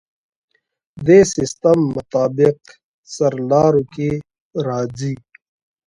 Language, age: Pashto, 19-29